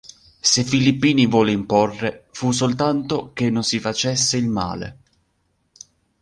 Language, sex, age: Italian, male, 19-29